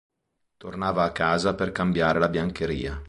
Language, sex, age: Italian, male, 40-49